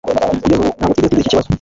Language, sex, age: Kinyarwanda, male, 19-29